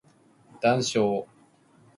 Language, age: Japanese, 30-39